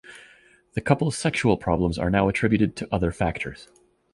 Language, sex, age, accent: English, male, 40-49, Canadian English